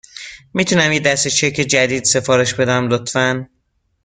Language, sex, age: Persian, male, 19-29